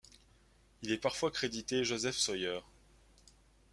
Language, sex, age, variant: French, male, 30-39, Français de métropole